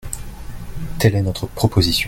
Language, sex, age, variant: French, male, 30-39, Français de métropole